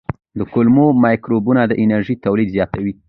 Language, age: Pashto, under 19